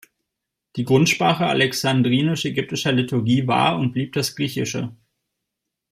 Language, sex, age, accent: German, male, 30-39, Deutschland Deutsch